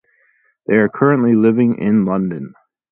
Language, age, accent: English, 30-39, United States English